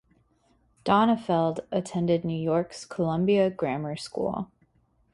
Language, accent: English, United States English